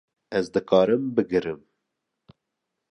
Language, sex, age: Kurdish, male, 30-39